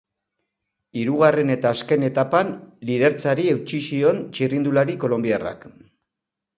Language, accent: Basque, Mendebalekoa (Araba, Bizkaia, Gipuzkoako mendebaleko herri batzuk)